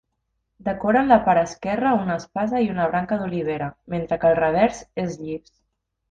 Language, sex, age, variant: Catalan, female, 30-39, Central